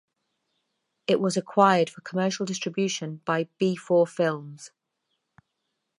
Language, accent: English, England English